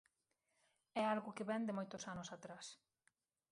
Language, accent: Galician, Normativo (estándar)